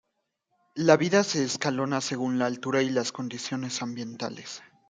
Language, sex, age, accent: Spanish, male, 19-29, México